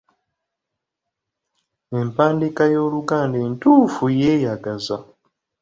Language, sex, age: Ganda, male, 19-29